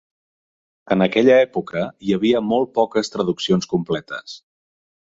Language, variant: Catalan, Central